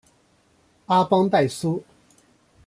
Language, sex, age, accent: Chinese, male, 19-29, 出生地：江苏省